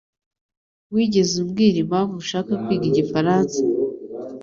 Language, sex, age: Kinyarwanda, female, 19-29